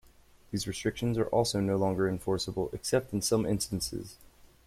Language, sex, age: English, male, 30-39